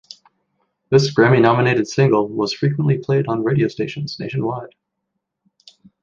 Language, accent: English, Canadian English